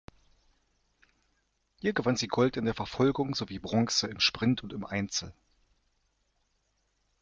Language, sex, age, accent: German, male, 50-59, Deutschland Deutsch